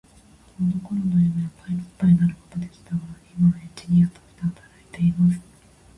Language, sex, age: Japanese, female, 19-29